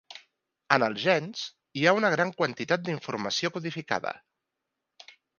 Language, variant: Catalan, Central